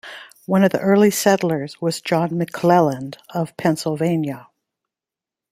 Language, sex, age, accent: English, female, 50-59, United States English